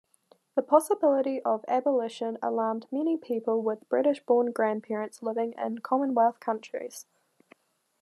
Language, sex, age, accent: English, female, 19-29, New Zealand English